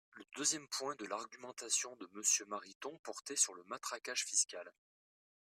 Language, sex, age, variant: French, male, 30-39, Français de métropole